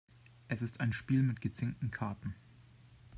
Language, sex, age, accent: German, male, 30-39, Deutschland Deutsch